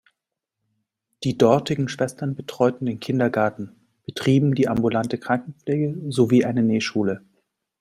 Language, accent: German, Deutschland Deutsch